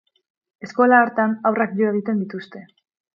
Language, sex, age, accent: Basque, female, 19-29, Mendebalekoa (Araba, Bizkaia, Gipuzkoako mendebaleko herri batzuk)